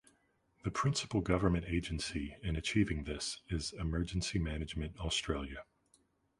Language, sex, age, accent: English, male, 40-49, United States English